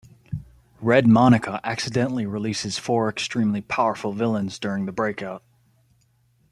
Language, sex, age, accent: English, male, 19-29, United States English